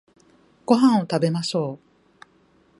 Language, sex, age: Japanese, female, 40-49